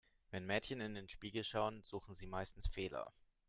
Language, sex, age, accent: German, male, under 19, Deutschland Deutsch